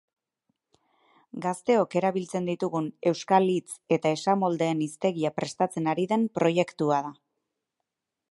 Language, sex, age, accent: Basque, female, 30-39, Erdialdekoa edo Nafarra (Gipuzkoa, Nafarroa)